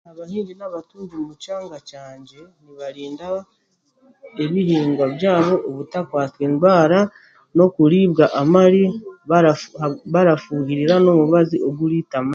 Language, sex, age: Chiga, female, 40-49